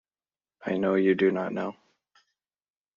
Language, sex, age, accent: English, male, 30-39, Canadian English